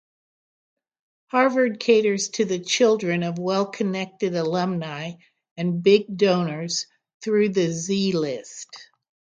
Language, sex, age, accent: English, female, 60-69, United States English